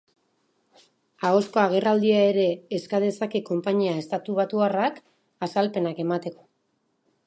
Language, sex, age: Basque, female, 40-49